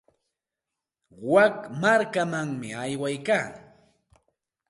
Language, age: Santa Ana de Tusi Pasco Quechua, 40-49